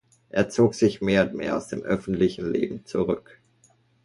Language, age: German, 30-39